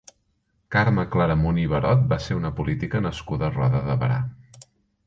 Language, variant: Catalan, Central